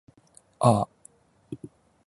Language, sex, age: Japanese, male, under 19